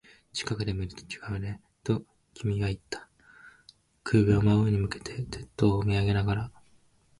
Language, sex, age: Japanese, male, 19-29